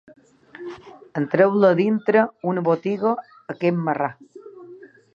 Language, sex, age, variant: Catalan, female, 40-49, Balear